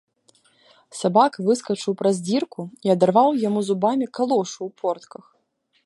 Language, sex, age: Belarusian, female, 19-29